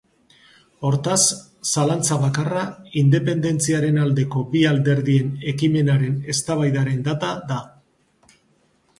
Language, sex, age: Basque, male, 50-59